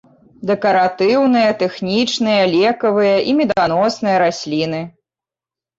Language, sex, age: Belarusian, female, 30-39